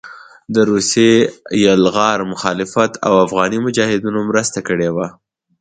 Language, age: Pashto, 19-29